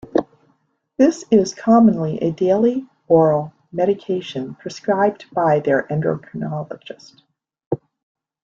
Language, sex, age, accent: English, female, 50-59, United States English